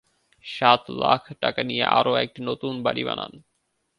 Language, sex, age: Bengali, male, 19-29